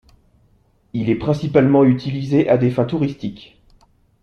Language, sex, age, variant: French, male, 30-39, Français de métropole